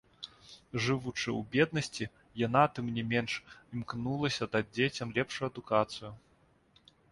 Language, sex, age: Belarusian, male, 30-39